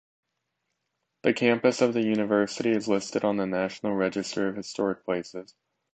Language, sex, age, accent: English, male, under 19, United States English